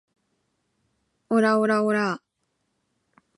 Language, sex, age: Japanese, female, 19-29